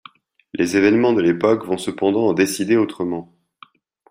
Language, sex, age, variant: French, male, 30-39, Français de métropole